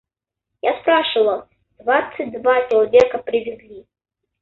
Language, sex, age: Russian, male, under 19